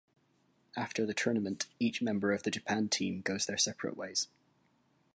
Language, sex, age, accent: English, male, 19-29, Scottish English